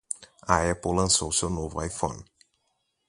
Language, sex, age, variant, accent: Portuguese, male, 19-29, Portuguese (Brasil), Paulista